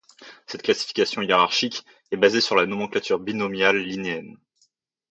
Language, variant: French, Français de métropole